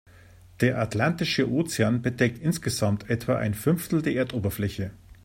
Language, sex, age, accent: German, male, 50-59, Deutschland Deutsch